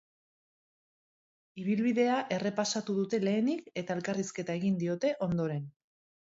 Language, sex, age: Basque, female, 40-49